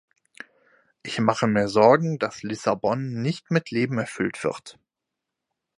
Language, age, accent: German, 19-29, Deutschland Deutsch